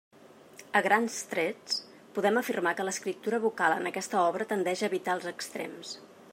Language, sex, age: Catalan, female, 40-49